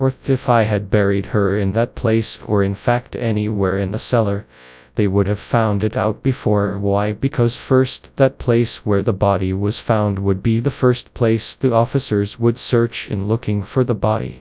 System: TTS, FastPitch